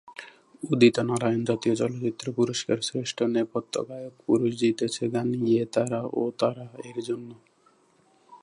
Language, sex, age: Bengali, male, 19-29